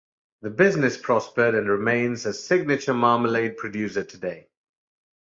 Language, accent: English, India and South Asia (India, Pakistan, Sri Lanka)